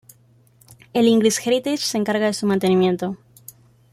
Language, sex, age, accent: Spanish, female, 19-29, España: Centro-Sur peninsular (Madrid, Toledo, Castilla-La Mancha)